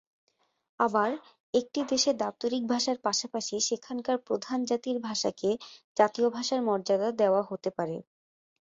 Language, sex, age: Bengali, female, 19-29